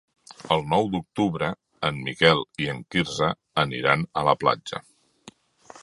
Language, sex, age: Catalan, male, 50-59